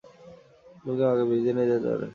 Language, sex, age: Bengali, male, 19-29